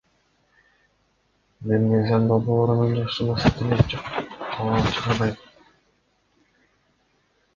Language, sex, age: Kyrgyz, male, under 19